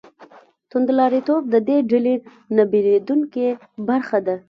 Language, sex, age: Pashto, female, 19-29